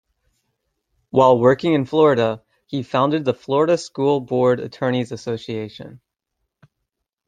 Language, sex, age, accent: English, male, 30-39, United States English